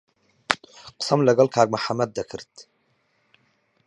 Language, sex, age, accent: Central Kurdish, male, 30-39, سۆرانی